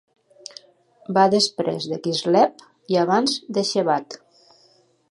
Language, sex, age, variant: Catalan, female, 50-59, Nord-Occidental